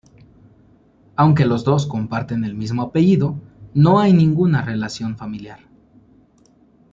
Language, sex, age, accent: Spanish, male, 19-29, México